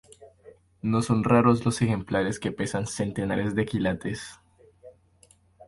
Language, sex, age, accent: Spanish, male, under 19, Andino-Pacífico: Colombia, Perú, Ecuador, oeste de Bolivia y Venezuela andina